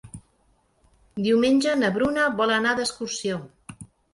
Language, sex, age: Catalan, female, 50-59